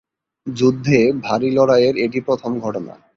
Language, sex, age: Bengali, male, 19-29